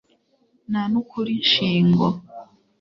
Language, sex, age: Kinyarwanda, female, 19-29